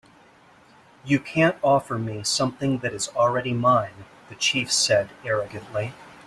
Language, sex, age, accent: English, male, 50-59, United States English